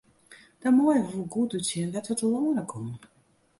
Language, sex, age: Western Frisian, female, 30-39